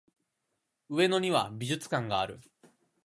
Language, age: Japanese, 19-29